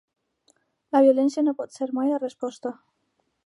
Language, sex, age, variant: Catalan, female, under 19, Alacantí